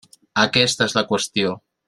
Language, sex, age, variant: Catalan, male, 19-29, Central